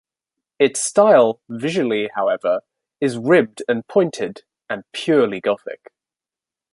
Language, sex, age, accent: English, male, 19-29, England English